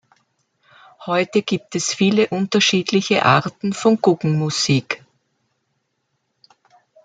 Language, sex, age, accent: German, female, 70-79, Österreichisches Deutsch